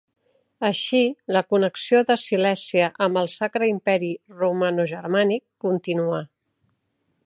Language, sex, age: Catalan, female, 50-59